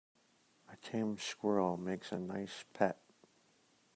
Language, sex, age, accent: English, male, 19-29, United States English